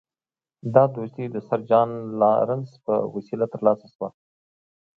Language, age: Pashto, 40-49